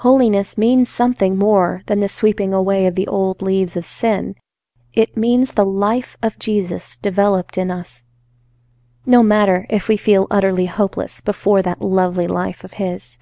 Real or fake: real